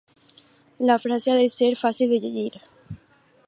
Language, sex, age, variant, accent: Catalan, female, under 19, Alacantí, valencià